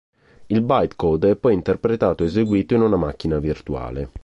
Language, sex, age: Italian, male, 30-39